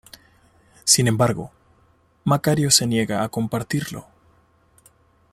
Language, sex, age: Spanish, male, 30-39